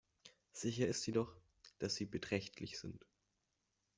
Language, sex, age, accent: German, male, 19-29, Deutschland Deutsch